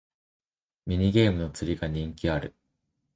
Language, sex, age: Japanese, male, under 19